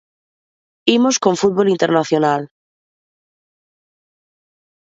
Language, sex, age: Galician, female, 30-39